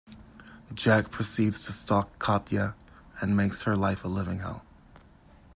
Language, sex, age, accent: English, male, 30-39, United States English